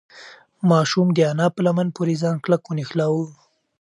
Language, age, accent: Pashto, 19-29, پکتیا ولایت، احمدزی